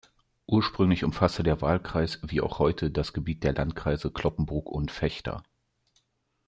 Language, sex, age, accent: German, male, 30-39, Deutschland Deutsch